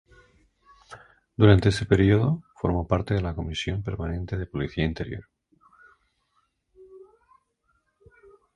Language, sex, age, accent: Spanish, male, 50-59, España: Centro-Sur peninsular (Madrid, Toledo, Castilla-La Mancha)